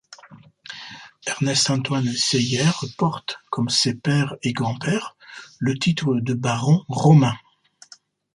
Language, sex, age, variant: French, male, 50-59, Français d'Europe